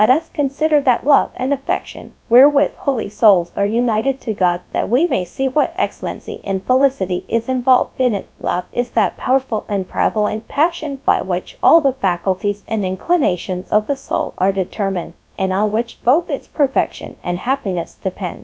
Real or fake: fake